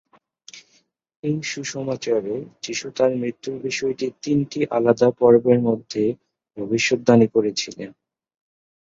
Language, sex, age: Bengali, male, 19-29